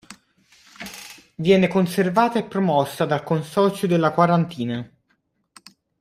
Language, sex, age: Italian, male, under 19